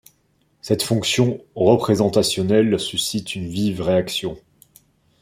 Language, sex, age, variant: French, male, 19-29, Français de métropole